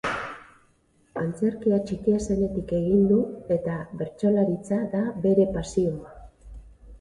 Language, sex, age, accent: Basque, female, 50-59, Erdialdekoa edo Nafarra (Gipuzkoa, Nafarroa)